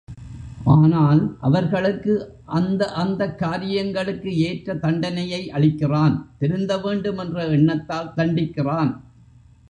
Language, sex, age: Tamil, male, 70-79